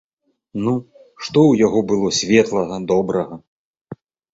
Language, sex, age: Belarusian, male, 40-49